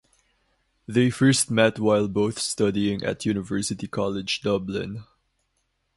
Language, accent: English, Filipino